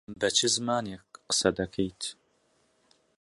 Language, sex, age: Central Kurdish, male, 19-29